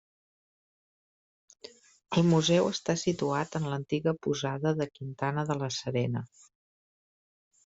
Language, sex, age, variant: Catalan, female, 50-59, Central